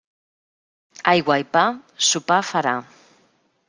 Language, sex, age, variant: Catalan, female, 40-49, Central